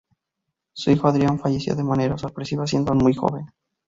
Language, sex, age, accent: Spanish, male, 19-29, México